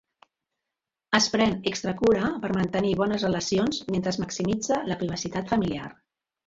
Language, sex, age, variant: Catalan, female, 60-69, Central